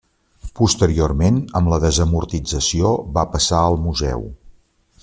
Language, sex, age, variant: Catalan, male, 50-59, Central